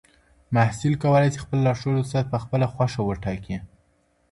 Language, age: Pashto, under 19